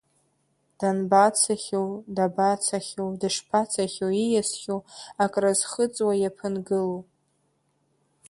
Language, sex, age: Abkhazian, female, under 19